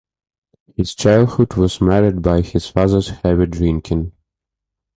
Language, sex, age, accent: English, male, 30-39, Scottish English